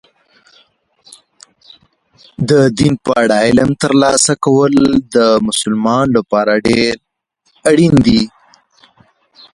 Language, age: Pashto, 30-39